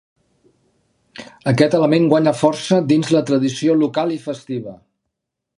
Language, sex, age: Catalan, male, 50-59